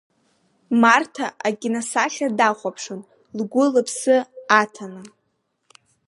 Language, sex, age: Abkhazian, female, under 19